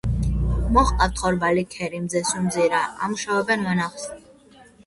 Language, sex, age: Georgian, female, under 19